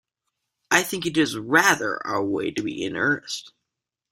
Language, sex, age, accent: English, male, under 19, United States English